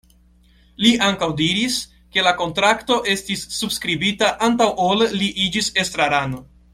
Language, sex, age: Esperanto, male, 19-29